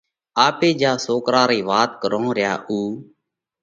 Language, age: Parkari Koli, 30-39